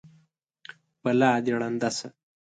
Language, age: Pashto, 19-29